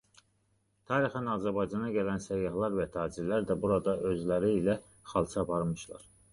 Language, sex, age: Azerbaijani, male, 30-39